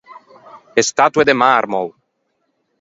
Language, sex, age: Ligurian, male, 30-39